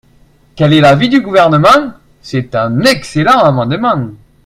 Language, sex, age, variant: French, male, 19-29, Français de métropole